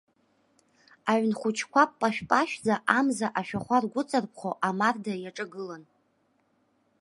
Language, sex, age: Abkhazian, female, under 19